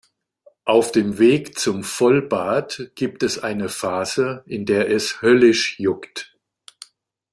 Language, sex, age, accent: German, male, 60-69, Deutschland Deutsch